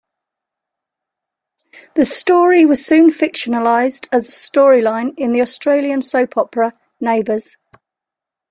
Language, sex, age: English, female, 40-49